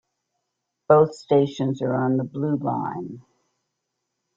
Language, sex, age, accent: English, female, 70-79, United States English